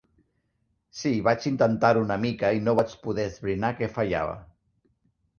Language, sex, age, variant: Catalan, male, 40-49, Central